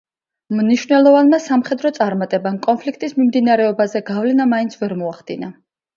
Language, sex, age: Georgian, female, 30-39